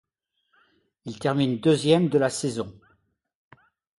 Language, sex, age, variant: French, male, 70-79, Français de métropole